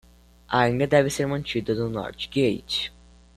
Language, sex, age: Portuguese, male, under 19